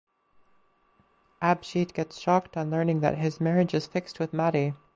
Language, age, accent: English, 19-29, United States English